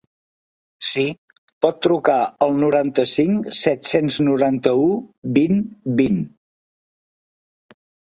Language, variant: Catalan, Central